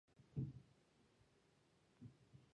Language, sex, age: Japanese, male, 19-29